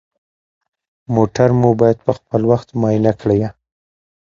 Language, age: Pashto, 19-29